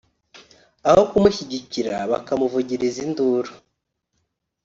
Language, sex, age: Kinyarwanda, male, 30-39